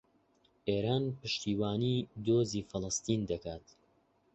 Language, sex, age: Central Kurdish, male, under 19